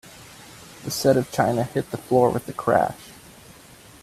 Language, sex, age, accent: English, male, 19-29, United States English